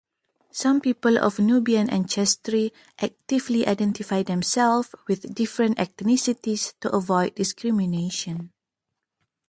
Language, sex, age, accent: English, female, 30-39, Malaysian English